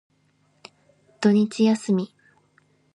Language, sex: Japanese, female